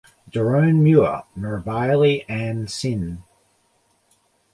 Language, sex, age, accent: English, male, 40-49, Australian English